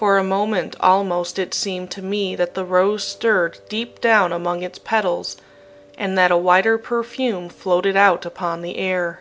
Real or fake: real